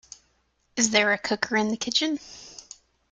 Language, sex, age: English, female, 40-49